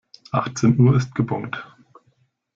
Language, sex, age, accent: German, male, 19-29, Deutschland Deutsch